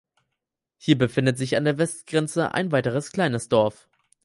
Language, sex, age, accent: German, male, 19-29, Deutschland Deutsch